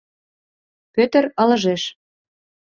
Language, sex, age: Mari, female, 30-39